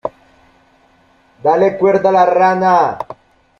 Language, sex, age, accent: Spanish, male, 19-29, Andino-Pacífico: Colombia, Perú, Ecuador, oeste de Bolivia y Venezuela andina